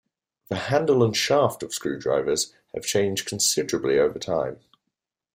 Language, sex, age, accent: English, male, 19-29, England English